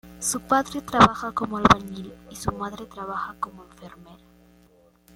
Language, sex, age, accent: Spanish, female, under 19, Andino-Pacífico: Colombia, Perú, Ecuador, oeste de Bolivia y Venezuela andina